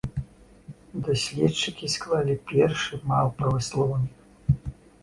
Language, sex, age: Belarusian, male, 50-59